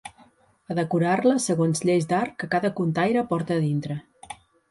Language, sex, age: Catalan, female, 50-59